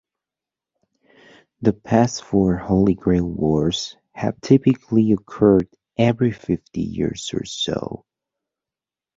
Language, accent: English, United States English